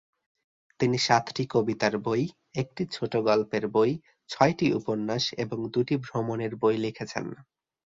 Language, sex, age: Bengali, male, 19-29